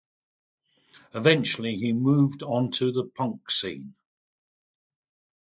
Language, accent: English, England English